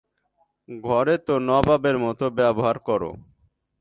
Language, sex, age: Bengali, male, 19-29